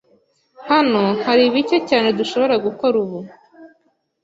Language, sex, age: Kinyarwanda, female, 19-29